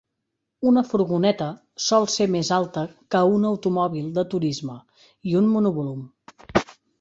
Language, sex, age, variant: Catalan, female, 30-39, Central